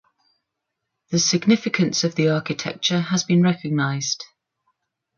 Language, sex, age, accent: English, female, 60-69, England English